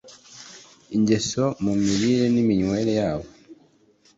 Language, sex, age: Kinyarwanda, male, 19-29